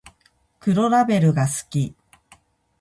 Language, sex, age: Japanese, female, 40-49